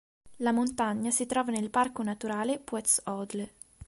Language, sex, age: Italian, female, 19-29